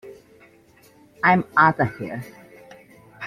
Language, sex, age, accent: English, female, 50-59, United States English